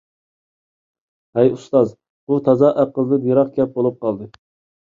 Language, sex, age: Uyghur, male, 19-29